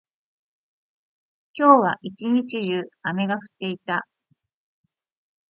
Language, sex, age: Japanese, female, 40-49